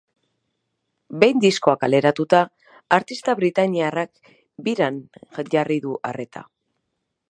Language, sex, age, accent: Basque, female, 30-39, Erdialdekoa edo Nafarra (Gipuzkoa, Nafarroa)